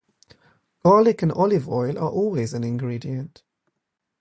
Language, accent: English, England English; London English